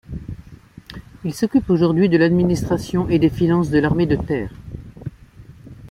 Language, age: French, 60-69